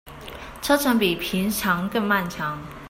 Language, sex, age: Chinese, female, 30-39